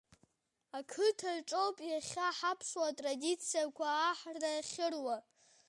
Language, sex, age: Abkhazian, female, 40-49